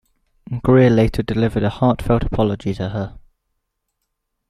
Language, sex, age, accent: English, male, under 19, England English